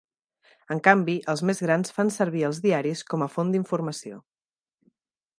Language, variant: Catalan, Central